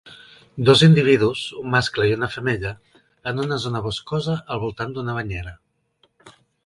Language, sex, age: Catalan, male, 40-49